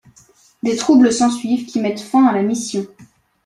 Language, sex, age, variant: French, male, under 19, Français de métropole